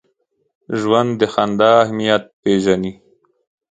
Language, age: Pashto, 30-39